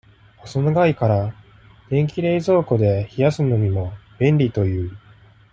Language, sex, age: Japanese, male, 30-39